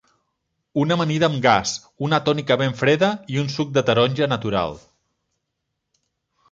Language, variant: Catalan, Central